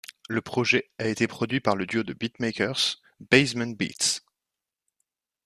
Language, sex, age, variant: French, male, 19-29, Français de métropole